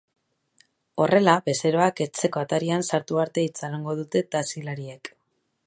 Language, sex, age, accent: Basque, female, 30-39, Mendebalekoa (Araba, Bizkaia, Gipuzkoako mendebaleko herri batzuk)